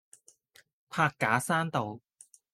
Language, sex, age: Cantonese, female, 30-39